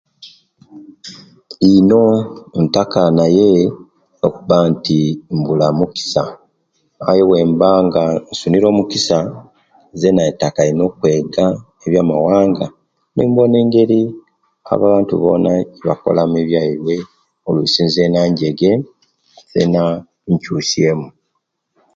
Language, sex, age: Kenyi, male, 40-49